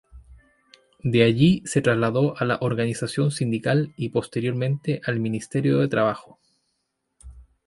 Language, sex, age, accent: Spanish, male, 30-39, Chileno: Chile, Cuyo